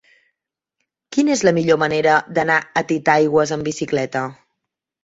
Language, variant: Catalan, Central